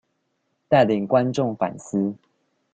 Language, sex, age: Chinese, male, 19-29